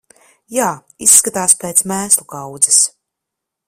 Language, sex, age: Latvian, female, 30-39